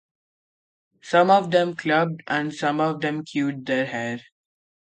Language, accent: English, India and South Asia (India, Pakistan, Sri Lanka)